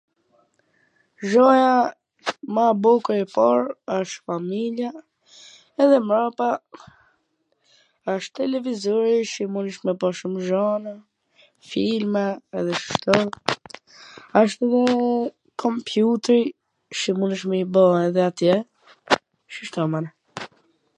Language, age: Gheg Albanian, under 19